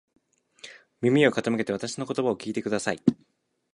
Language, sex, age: Japanese, male, 19-29